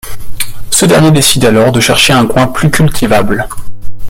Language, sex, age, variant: French, male, 30-39, Français de métropole